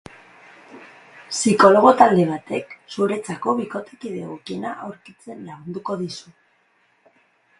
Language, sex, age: Basque, female, 19-29